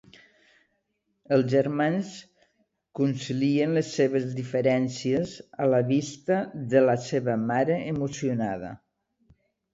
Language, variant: Catalan, Nord-Occidental